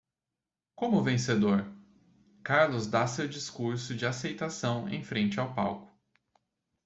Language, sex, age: Portuguese, male, 19-29